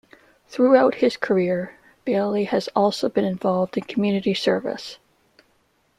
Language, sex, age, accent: English, female, 19-29, Canadian English